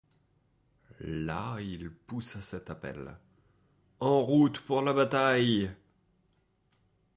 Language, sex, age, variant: French, male, 30-39, Français de métropole